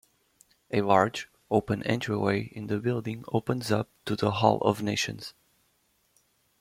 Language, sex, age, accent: English, male, 19-29, United States English